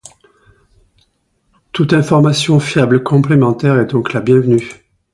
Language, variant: French, Français de métropole